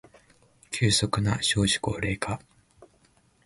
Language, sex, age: Japanese, male, 19-29